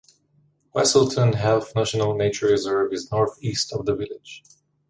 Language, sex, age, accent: English, male, 19-29, United States English